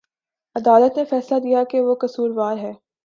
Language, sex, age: Urdu, female, 19-29